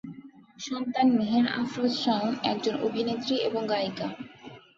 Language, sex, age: Bengali, female, 19-29